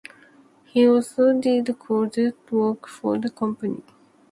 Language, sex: English, female